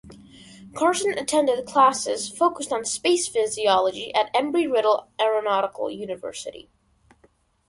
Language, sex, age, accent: English, male, under 19, United States English